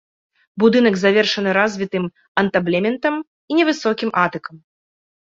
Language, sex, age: Belarusian, female, 30-39